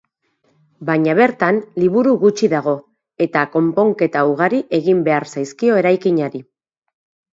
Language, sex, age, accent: Basque, female, 40-49, Mendebalekoa (Araba, Bizkaia, Gipuzkoako mendebaleko herri batzuk)